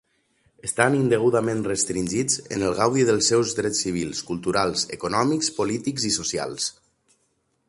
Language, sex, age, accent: Catalan, male, 30-39, valencià